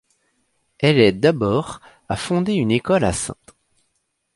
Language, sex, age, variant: French, male, 30-39, Français de métropole